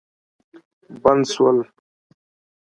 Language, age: Pashto, 30-39